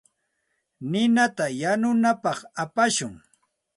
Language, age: Santa Ana de Tusi Pasco Quechua, 40-49